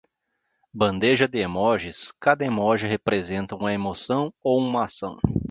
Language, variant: Portuguese, Portuguese (Brasil)